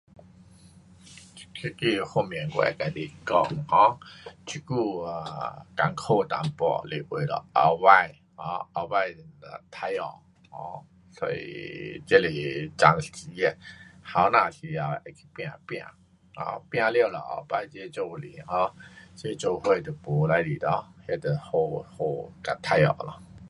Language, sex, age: Pu-Xian Chinese, male, 50-59